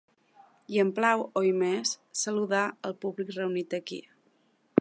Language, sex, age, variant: Catalan, female, 30-39, Balear